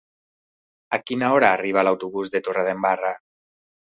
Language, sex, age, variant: Catalan, male, 40-49, Central